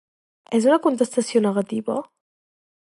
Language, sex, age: Catalan, female, 19-29